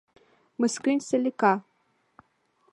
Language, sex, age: Mari, female, under 19